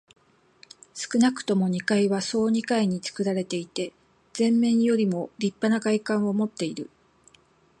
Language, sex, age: Japanese, female, 60-69